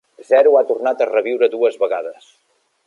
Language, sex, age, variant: Catalan, male, 40-49, Central